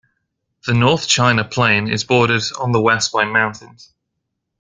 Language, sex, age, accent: English, male, 19-29, England English